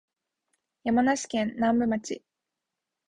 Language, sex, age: Japanese, female, 19-29